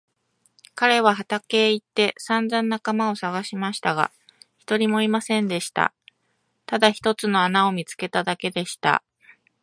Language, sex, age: Japanese, female, 30-39